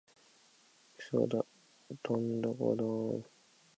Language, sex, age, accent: Japanese, male, 19-29, 標準語